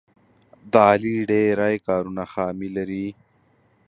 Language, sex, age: Pashto, male, 19-29